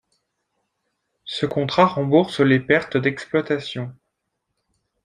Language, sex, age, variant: French, male, 30-39, Français de métropole